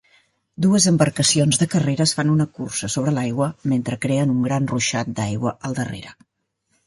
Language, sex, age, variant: Catalan, female, 50-59, Central